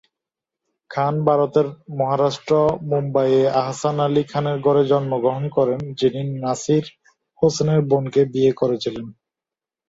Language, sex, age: Bengali, male, 19-29